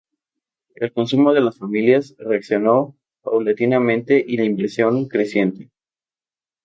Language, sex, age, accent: Spanish, male, 19-29, México